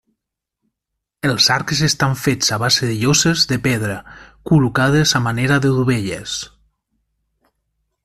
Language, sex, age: Catalan, male, 40-49